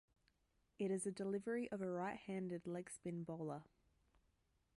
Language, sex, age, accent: English, female, 19-29, Australian English